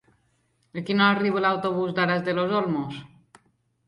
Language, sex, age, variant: Catalan, female, 19-29, Balear